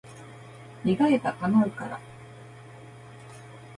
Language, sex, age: Japanese, female, 19-29